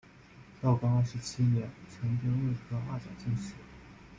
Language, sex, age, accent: Chinese, male, 30-39, 出生地：湖南省